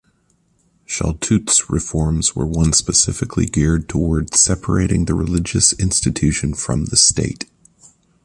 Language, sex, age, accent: English, male, 30-39, Canadian English